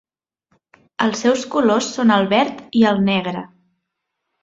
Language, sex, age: Catalan, female, 30-39